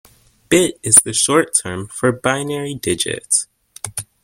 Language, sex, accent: English, male, United States English